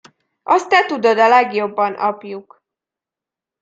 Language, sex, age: Hungarian, female, 19-29